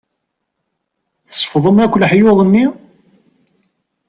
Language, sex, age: Kabyle, male, 50-59